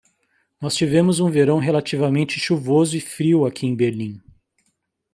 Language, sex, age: Portuguese, male, 40-49